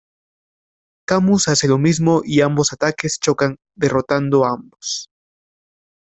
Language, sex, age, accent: Spanish, male, 19-29, América central